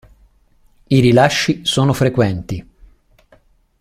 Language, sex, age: Italian, male, 40-49